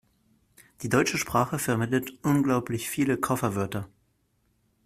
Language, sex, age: German, male, 19-29